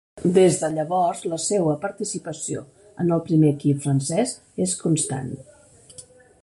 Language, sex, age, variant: Catalan, female, 50-59, Central